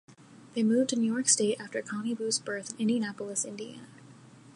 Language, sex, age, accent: English, female, 19-29, United States English